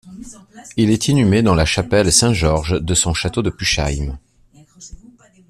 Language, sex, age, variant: French, male, 40-49, Français de métropole